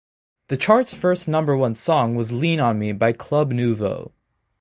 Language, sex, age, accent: English, male, under 19, United States English